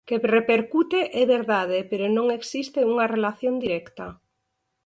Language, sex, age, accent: Galician, female, 50-59, Normativo (estándar)